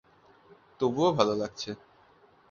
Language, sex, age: Bengali, male, under 19